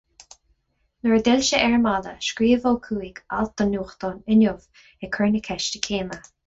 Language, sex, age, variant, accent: Irish, female, 30-39, Gaeilge Chonnacht, Cainteoir líofa, ní ó dhúchas